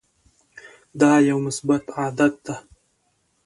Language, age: Pashto, 19-29